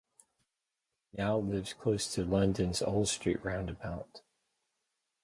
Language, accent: English, United States English